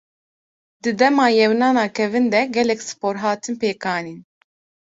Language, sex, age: Kurdish, female, 19-29